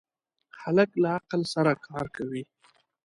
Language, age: Pashto, 19-29